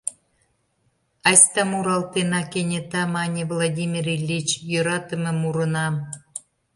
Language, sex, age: Mari, female, 60-69